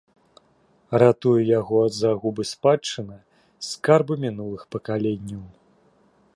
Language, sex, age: Belarusian, male, 40-49